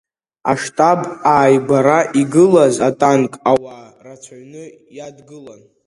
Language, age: Abkhazian, under 19